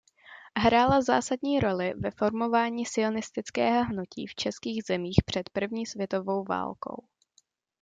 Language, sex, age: Czech, female, under 19